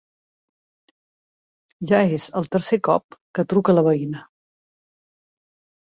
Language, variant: Catalan, Central